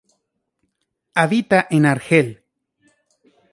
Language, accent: Spanish, México